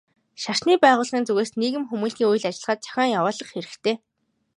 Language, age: Mongolian, 19-29